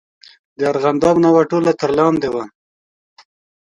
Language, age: Pashto, 30-39